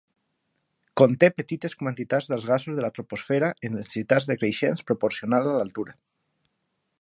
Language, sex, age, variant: Catalan, male, 40-49, Valencià meridional